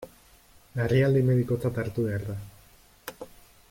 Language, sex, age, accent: Basque, male, 30-39, Erdialdekoa edo Nafarra (Gipuzkoa, Nafarroa)